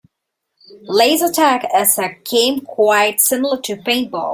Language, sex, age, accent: English, female, 19-29, India and South Asia (India, Pakistan, Sri Lanka)